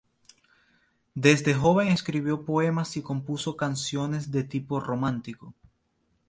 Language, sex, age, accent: Spanish, male, 19-29, Caribe: Cuba, Venezuela, Puerto Rico, República Dominicana, Panamá, Colombia caribeña, México caribeño, Costa del golfo de México